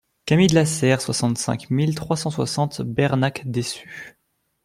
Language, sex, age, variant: French, male, 19-29, Français de métropole